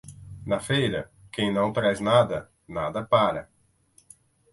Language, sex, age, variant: Portuguese, male, 30-39, Portuguese (Brasil)